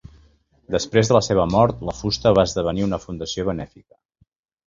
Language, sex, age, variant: Catalan, male, 50-59, Central